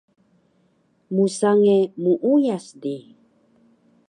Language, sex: Taroko, female